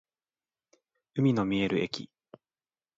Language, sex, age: Japanese, male, 19-29